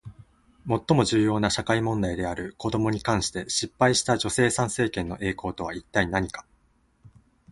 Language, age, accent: Japanese, 19-29, 東京; 関東